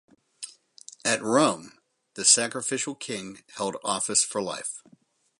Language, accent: English, United States English